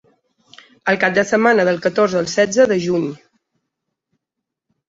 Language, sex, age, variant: Catalan, female, 40-49, Balear